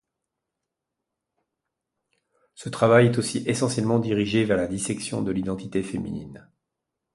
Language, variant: French, Français de métropole